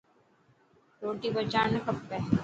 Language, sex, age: Dhatki, female, 19-29